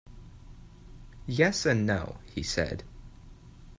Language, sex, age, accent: English, male, 19-29, United States English